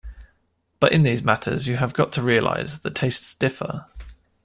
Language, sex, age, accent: English, male, 30-39, England English